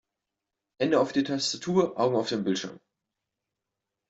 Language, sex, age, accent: German, male, 19-29, Deutschland Deutsch